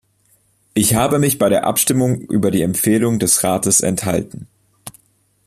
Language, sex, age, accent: German, male, 19-29, Deutschland Deutsch